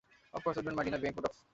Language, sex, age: English, male, 19-29